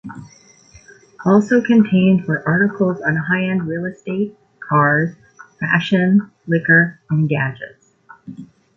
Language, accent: English, United States English